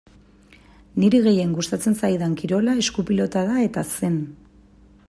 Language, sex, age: Basque, female, 30-39